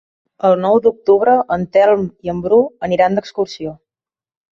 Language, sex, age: Catalan, female, 19-29